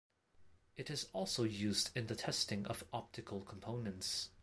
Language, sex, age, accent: English, male, 19-29, Hong Kong English